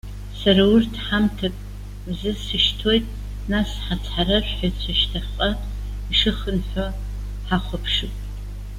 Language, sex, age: Abkhazian, female, 70-79